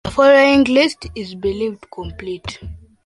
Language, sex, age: English, male, 19-29